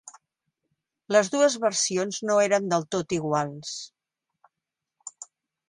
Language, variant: Catalan, Central